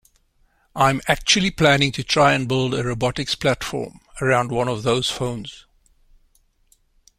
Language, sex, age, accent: English, male, 60-69, Southern African (South Africa, Zimbabwe, Namibia)